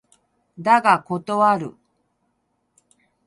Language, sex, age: Japanese, female, 60-69